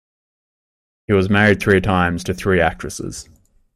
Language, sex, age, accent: English, male, 19-29, Australian English